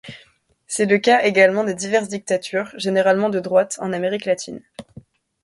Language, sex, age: French, female, under 19